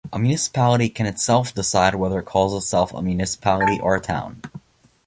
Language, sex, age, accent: English, male, under 19, Canadian English